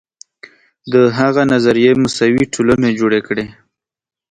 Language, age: Pashto, 19-29